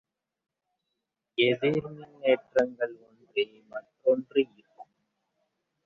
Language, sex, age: Tamil, male, 19-29